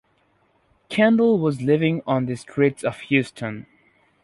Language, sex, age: English, male, under 19